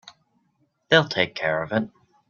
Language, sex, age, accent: English, male, under 19, Canadian English